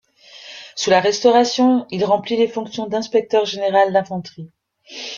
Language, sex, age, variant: French, female, 50-59, Français de métropole